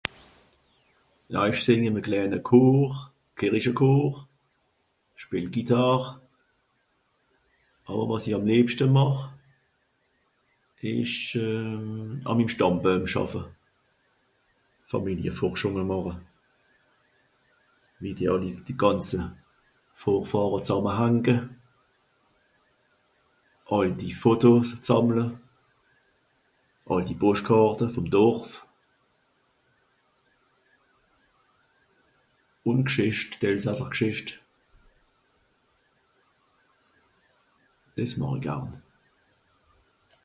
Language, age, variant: Swiss German, 50-59, Nordniederàlemmànisch (Rishoffe, Zàwere, Bùsswìller, Hawenau, Brüemt, Stroossbùri, Molse, Dàmbàch, Schlettstàtt, Pfàlzbùri usw.)